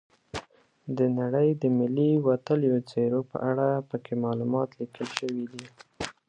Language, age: Pashto, 19-29